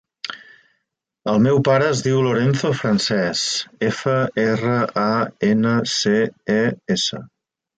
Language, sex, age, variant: Catalan, male, 50-59, Central